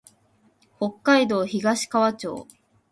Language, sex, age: Japanese, female, 19-29